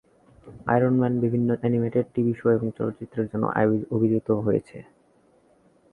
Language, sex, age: Bengali, male, 19-29